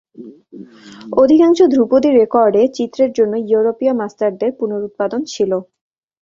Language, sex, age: Bengali, female, 19-29